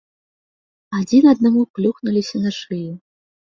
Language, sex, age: Belarusian, female, 19-29